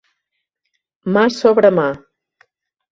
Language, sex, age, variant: Catalan, female, 60-69, Central